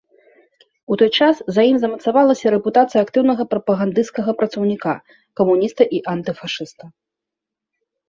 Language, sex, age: Belarusian, female, 30-39